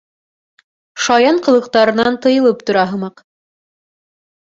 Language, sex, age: Bashkir, female, 19-29